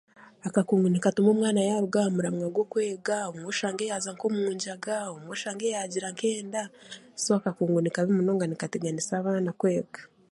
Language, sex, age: Chiga, female, 19-29